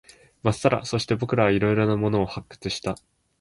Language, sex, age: Japanese, male, 19-29